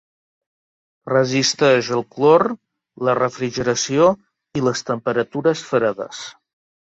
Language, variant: Catalan, Balear